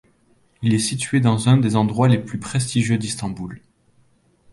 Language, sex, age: French, male, 30-39